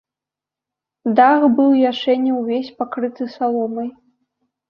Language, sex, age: Belarusian, female, under 19